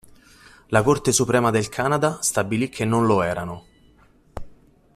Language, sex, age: Italian, male, 40-49